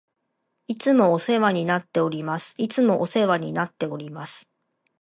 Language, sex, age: Japanese, female, 30-39